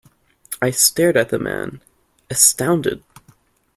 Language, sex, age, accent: English, male, 19-29, United States English